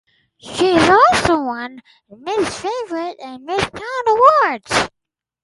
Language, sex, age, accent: English, male, under 19, United States English